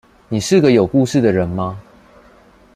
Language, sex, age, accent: Chinese, male, under 19, 出生地：臺中市